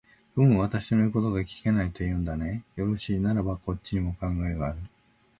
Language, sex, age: Japanese, male, 60-69